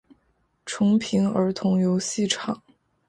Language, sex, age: Chinese, female, 19-29